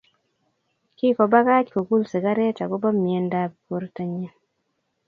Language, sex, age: Kalenjin, female, 19-29